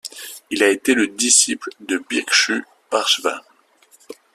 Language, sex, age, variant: French, male, 19-29, Français de métropole